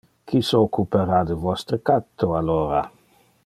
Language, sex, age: Interlingua, male, 40-49